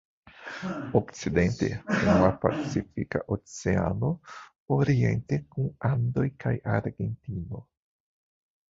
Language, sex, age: Esperanto, male, 50-59